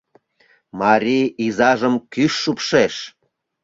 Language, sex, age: Mari, male, 40-49